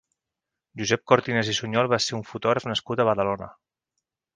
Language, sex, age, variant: Catalan, male, 40-49, Central